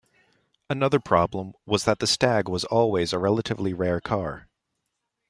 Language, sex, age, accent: English, male, 19-29, United States English